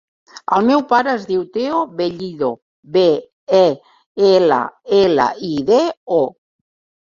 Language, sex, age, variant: Catalan, female, 50-59, Central